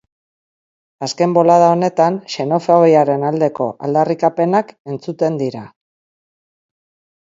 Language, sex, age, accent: Basque, female, 50-59, Mendebalekoa (Araba, Bizkaia, Gipuzkoako mendebaleko herri batzuk)